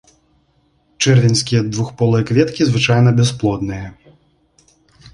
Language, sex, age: Belarusian, male, 19-29